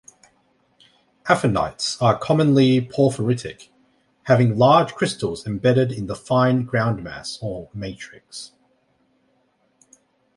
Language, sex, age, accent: English, male, 30-39, Australian English